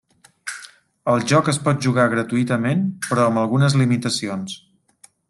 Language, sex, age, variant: Catalan, male, 40-49, Central